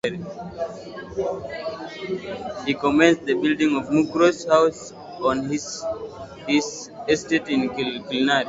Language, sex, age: English, male, 19-29